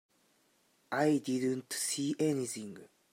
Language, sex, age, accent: English, male, 19-29, United States English